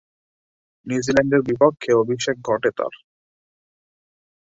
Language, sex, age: Bengali, male, 19-29